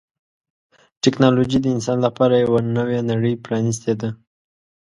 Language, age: Pashto, 19-29